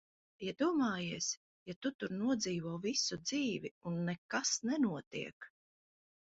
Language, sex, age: Latvian, female, 40-49